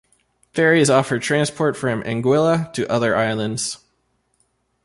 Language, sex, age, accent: English, male, 19-29, United States English